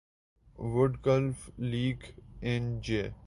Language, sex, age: Urdu, male, 19-29